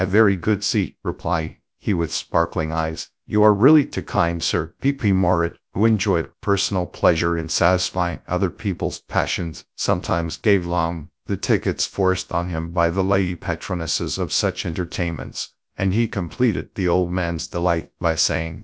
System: TTS, GradTTS